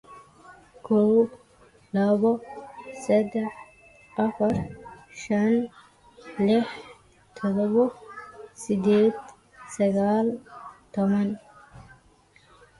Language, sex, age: English, female, 19-29